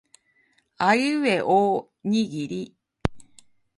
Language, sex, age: Japanese, female, 50-59